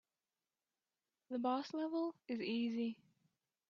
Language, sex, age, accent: English, female, 19-29, United States English